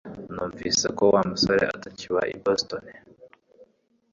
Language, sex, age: Kinyarwanda, male, 19-29